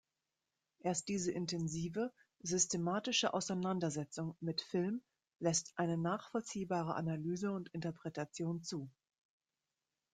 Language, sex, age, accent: German, female, 40-49, Deutschland Deutsch